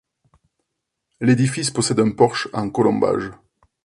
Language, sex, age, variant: French, male, 40-49, Français de métropole